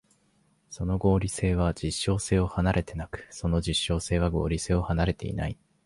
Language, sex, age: Japanese, male, 19-29